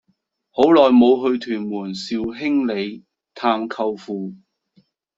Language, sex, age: Cantonese, male, 40-49